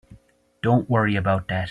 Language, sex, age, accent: English, male, 30-39, Irish English